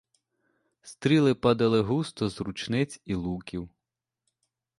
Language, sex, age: Ukrainian, male, 30-39